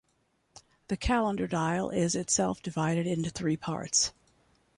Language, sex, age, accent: English, female, 70-79, United States English